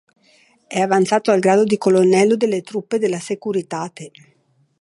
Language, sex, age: Italian, female, 60-69